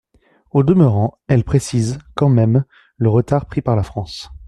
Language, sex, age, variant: French, male, 19-29, Français de métropole